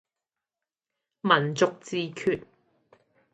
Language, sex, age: Cantonese, female, 19-29